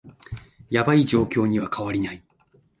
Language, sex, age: Japanese, male, 40-49